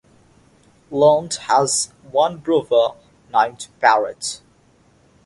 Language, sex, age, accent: English, male, under 19, England English; India and South Asia (India, Pakistan, Sri Lanka)